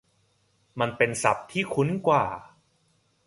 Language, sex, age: Thai, male, 19-29